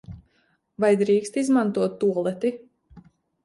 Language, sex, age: Latvian, female, 19-29